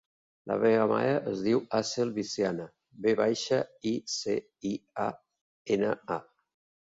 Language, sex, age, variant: Catalan, male, 50-59, Central